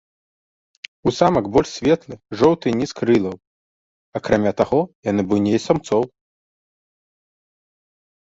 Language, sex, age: Belarusian, male, 19-29